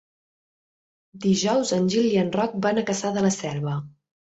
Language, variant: Catalan, Central